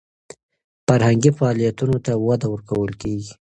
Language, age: Pashto, 30-39